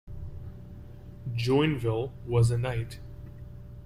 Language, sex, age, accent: English, male, 30-39, United States English